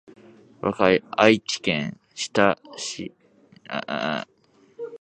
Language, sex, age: Japanese, male, 19-29